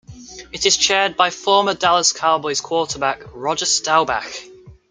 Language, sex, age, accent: English, male, under 19, England English